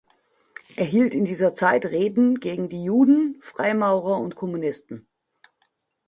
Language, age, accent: German, 40-49, Deutschland Deutsch